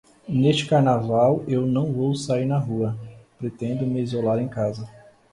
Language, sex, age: Portuguese, male, 40-49